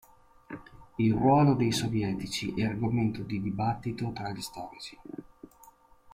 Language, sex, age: Italian, male, 30-39